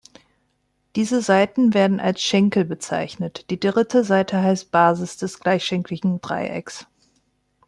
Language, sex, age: German, female, 30-39